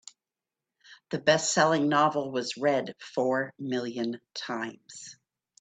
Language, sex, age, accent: English, female, 50-59, United States English